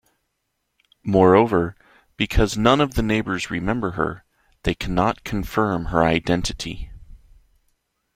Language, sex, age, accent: English, male, 30-39, United States English